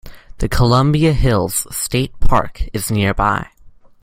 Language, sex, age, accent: English, male, under 19, United States English